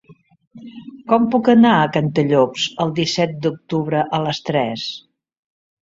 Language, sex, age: Catalan, female, 70-79